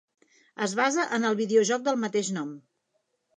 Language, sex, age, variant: Catalan, female, 50-59, Central